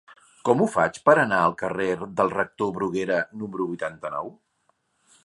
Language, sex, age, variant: Catalan, male, 50-59, Central